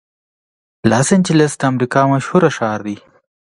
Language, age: Pashto, 19-29